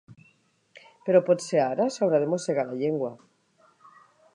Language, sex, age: Catalan, female, 60-69